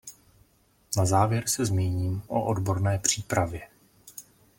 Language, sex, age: Czech, male, 30-39